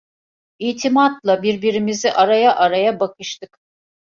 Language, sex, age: Turkish, female, 50-59